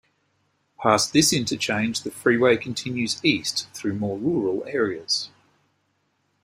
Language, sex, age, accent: English, male, 50-59, Australian English